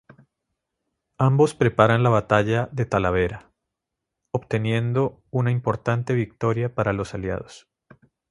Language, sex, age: Spanish, male, 40-49